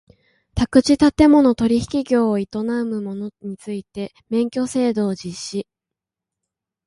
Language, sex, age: Japanese, female, 19-29